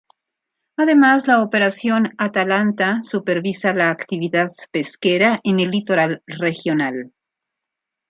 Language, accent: Spanish, México